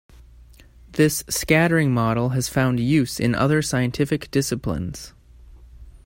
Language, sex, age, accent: English, male, 19-29, United States English